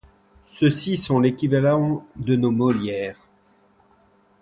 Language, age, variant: French, 50-59, Français de métropole